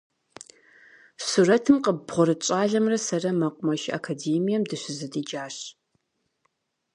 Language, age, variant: Kabardian, 19-29, Адыгэбзэ (Къэбэрдей, Кирил, псоми зэдай)